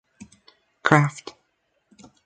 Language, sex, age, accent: English, male, under 19, United States English